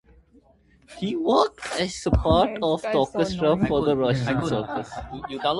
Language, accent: English, United States English